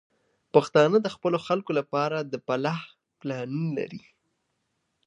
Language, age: Pashto, 19-29